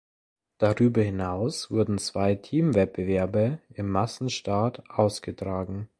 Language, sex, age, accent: German, male, under 19, Deutschland Deutsch